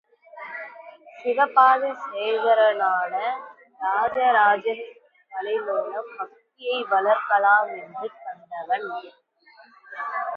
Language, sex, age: Tamil, female, under 19